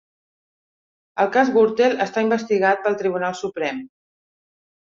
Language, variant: Catalan, Central